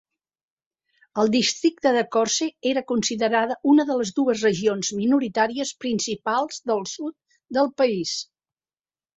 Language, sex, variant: Catalan, female, Central